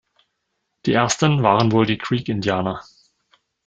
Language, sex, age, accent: German, male, 30-39, Deutschland Deutsch